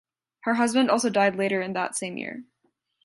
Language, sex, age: English, female, under 19